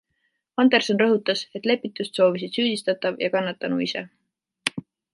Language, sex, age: Estonian, female, 19-29